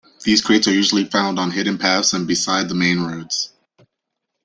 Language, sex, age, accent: English, male, 19-29, United States English